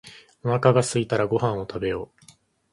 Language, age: Japanese, 19-29